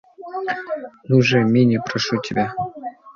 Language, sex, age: Russian, male, 19-29